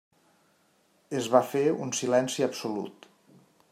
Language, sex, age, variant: Catalan, male, 40-49, Nord-Occidental